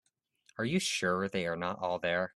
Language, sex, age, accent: English, male, 19-29, United States English